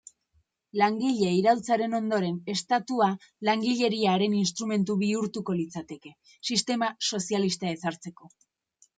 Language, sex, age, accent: Basque, female, 19-29, Erdialdekoa edo Nafarra (Gipuzkoa, Nafarroa)